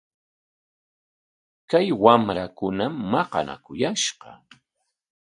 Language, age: Corongo Ancash Quechua, 50-59